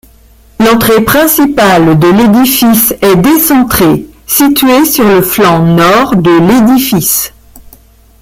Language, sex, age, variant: French, female, 50-59, Français de métropole